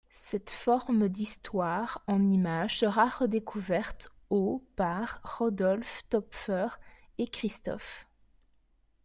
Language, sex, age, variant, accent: French, female, 19-29, Français d'Europe, Français de Belgique